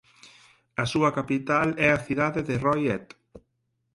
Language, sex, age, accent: Galician, male, 19-29, Atlántico (seseo e gheada)